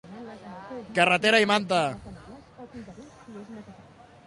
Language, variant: Catalan, Central